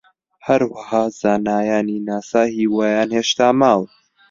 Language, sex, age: Central Kurdish, male, under 19